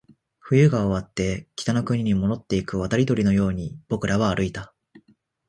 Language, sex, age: Japanese, male, 19-29